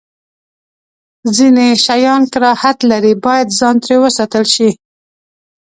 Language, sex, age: Pashto, female, 19-29